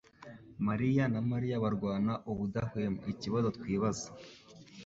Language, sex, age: Kinyarwanda, male, 19-29